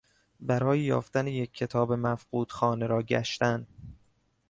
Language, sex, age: Persian, male, 19-29